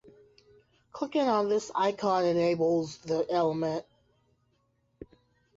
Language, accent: English, United States English